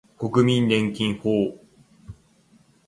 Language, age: Japanese, 30-39